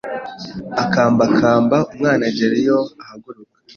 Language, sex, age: Kinyarwanda, male, 19-29